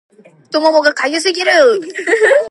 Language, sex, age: Japanese, female, under 19